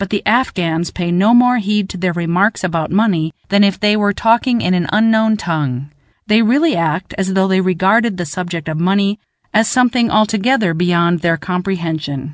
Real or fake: real